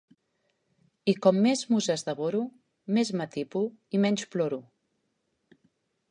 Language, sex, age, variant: Catalan, female, 40-49, Central